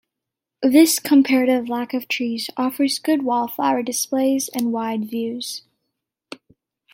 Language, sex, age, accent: English, female, under 19, United States English